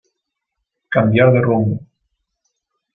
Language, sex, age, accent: Spanish, male, 30-39, Rioplatense: Argentina, Uruguay, este de Bolivia, Paraguay